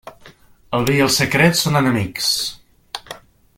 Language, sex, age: Catalan, male, 40-49